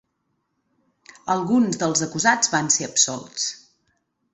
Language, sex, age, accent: Catalan, female, 30-39, Garrotxi